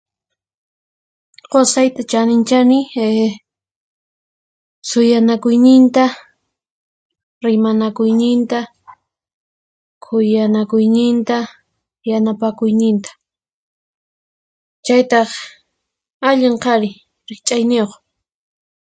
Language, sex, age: Puno Quechua, female, 19-29